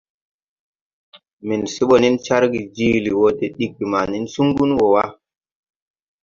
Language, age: Tupuri, 19-29